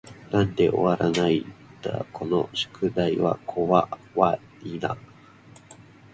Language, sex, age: Japanese, male, 19-29